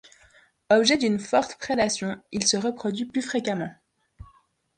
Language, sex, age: French, female, 19-29